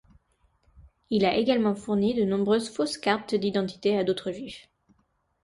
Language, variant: French, Français de métropole